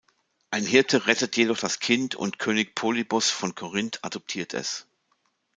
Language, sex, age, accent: German, male, 50-59, Deutschland Deutsch